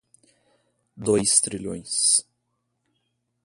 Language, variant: Portuguese, Portuguese (Brasil)